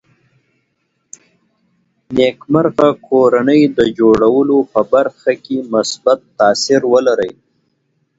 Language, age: Pashto, 19-29